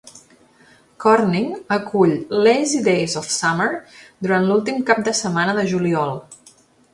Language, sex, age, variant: Catalan, female, 40-49, Central